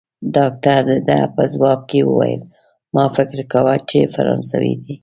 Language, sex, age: Pashto, female, 50-59